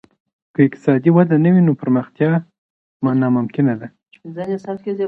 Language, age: Pashto, 30-39